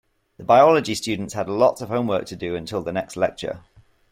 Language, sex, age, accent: English, male, 19-29, England English